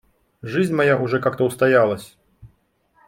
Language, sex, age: Russian, male, 30-39